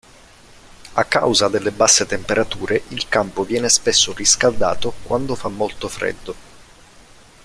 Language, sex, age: Italian, male, 30-39